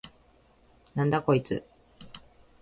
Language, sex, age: Japanese, female, 19-29